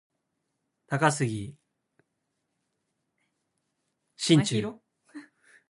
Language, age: Japanese, 19-29